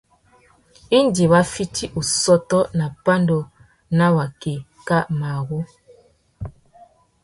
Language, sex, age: Tuki, female, 30-39